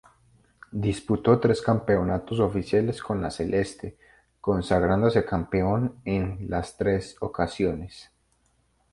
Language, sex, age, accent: Spanish, male, 19-29, Andino-Pacífico: Colombia, Perú, Ecuador, oeste de Bolivia y Venezuela andina